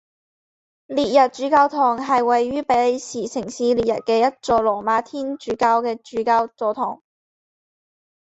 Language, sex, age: Chinese, female, 19-29